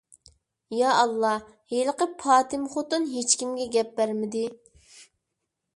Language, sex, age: Uyghur, female, under 19